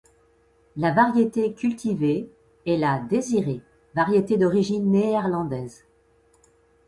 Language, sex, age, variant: French, female, 50-59, Français de métropole